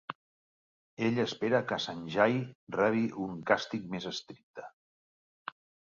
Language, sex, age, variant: Catalan, male, 50-59, Central